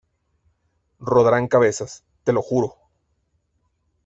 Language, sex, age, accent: Spanish, male, 19-29, México